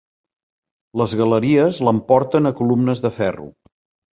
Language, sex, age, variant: Catalan, male, 50-59, Central